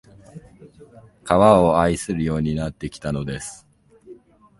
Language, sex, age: Japanese, male, 19-29